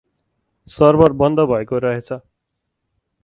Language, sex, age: Nepali, male, 30-39